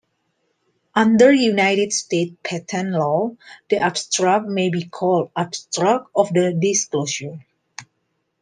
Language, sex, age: English, female, 30-39